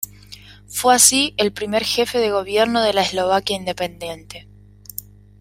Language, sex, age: Spanish, female, 19-29